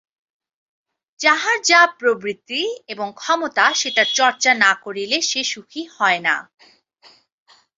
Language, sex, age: Bengali, female, 19-29